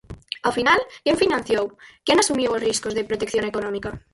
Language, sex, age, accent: Galician, female, under 19, Normativo (estándar)